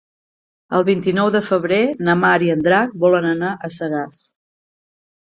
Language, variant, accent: Catalan, Central, central